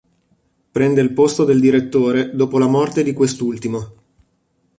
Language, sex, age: Italian, male, 30-39